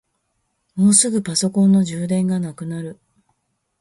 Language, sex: Japanese, female